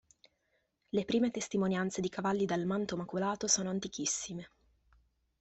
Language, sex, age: Italian, female, 19-29